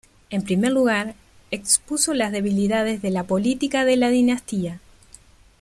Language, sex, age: Spanish, female, 19-29